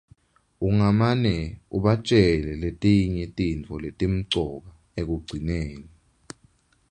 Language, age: Swati, 19-29